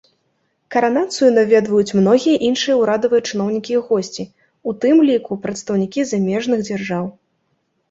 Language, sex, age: Belarusian, female, 19-29